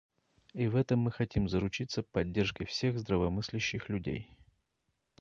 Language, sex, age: Russian, male, 40-49